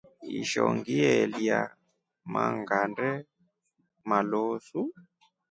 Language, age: Rombo, 19-29